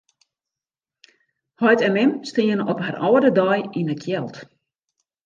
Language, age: Western Frisian, 60-69